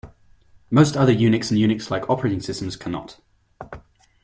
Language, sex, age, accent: English, male, 19-29, England English